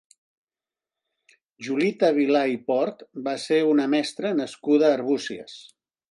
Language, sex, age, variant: Catalan, male, 60-69, Central